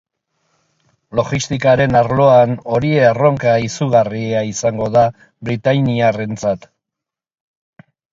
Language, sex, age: Basque, male, 60-69